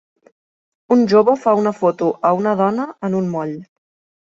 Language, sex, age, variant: Catalan, female, 30-39, Central